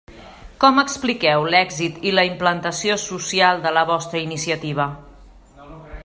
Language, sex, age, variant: Catalan, female, 40-49, Central